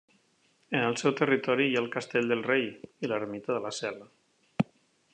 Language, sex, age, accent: Catalan, male, 50-59, valencià